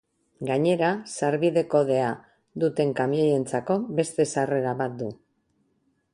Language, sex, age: Basque, female, 60-69